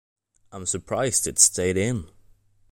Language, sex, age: English, male, under 19